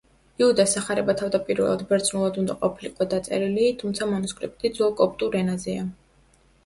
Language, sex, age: Georgian, female, under 19